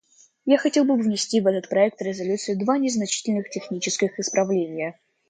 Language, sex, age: Russian, male, under 19